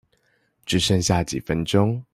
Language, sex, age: Chinese, male, 19-29